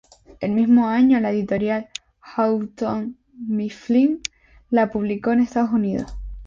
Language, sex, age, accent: Spanish, female, 19-29, España: Islas Canarias